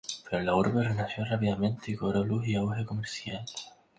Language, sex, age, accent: Spanish, male, 19-29, España: Islas Canarias